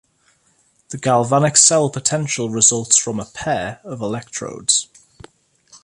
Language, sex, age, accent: English, male, 19-29, England English